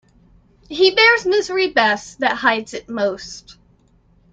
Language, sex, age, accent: English, female, 19-29, United States English